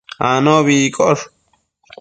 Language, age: Matsés, under 19